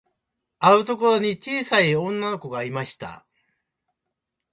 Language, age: Japanese, 70-79